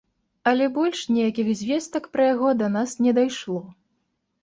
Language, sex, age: Belarusian, female, 19-29